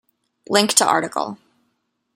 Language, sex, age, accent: English, female, 19-29, United States English